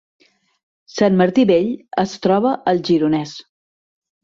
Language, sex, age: Catalan, female, 50-59